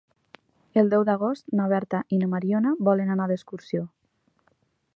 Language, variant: Catalan, Nord-Occidental